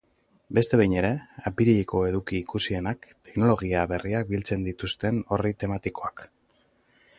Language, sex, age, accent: Basque, male, 40-49, Mendebalekoa (Araba, Bizkaia, Gipuzkoako mendebaleko herri batzuk)